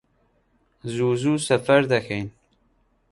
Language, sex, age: Central Kurdish, male, 19-29